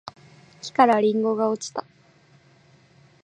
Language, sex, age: Japanese, female, 19-29